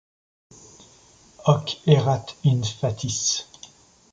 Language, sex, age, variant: French, male, 30-39, Français de métropole